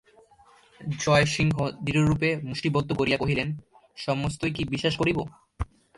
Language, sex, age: Bengali, male, under 19